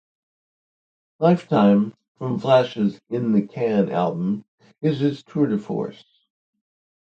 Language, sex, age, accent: English, male, 60-69, United States English